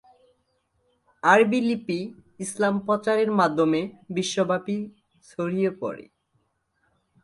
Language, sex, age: Bengali, male, 19-29